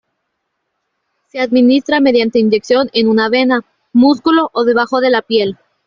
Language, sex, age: Spanish, female, under 19